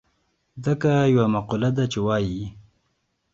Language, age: Pashto, 19-29